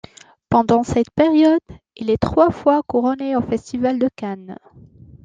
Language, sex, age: French, female, 30-39